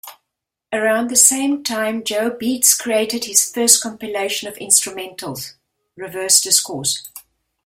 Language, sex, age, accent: English, female, 60-69, Southern African (South Africa, Zimbabwe, Namibia)